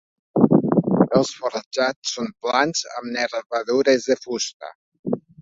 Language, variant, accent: Catalan, Nord-Occidental, nord-occidental